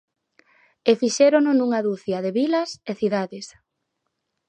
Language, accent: Galician, Oriental (común en zona oriental); Normativo (estándar)